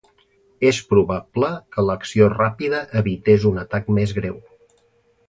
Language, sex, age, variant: Catalan, male, 50-59, Central